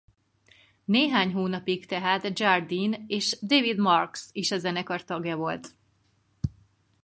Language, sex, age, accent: Hungarian, female, 30-39, budapesti